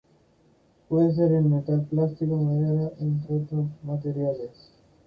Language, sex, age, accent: Spanish, male, under 19, España: Centro-Sur peninsular (Madrid, Toledo, Castilla-La Mancha)